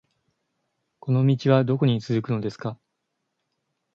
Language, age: Japanese, 19-29